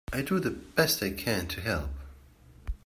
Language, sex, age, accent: English, male, 30-39, United States English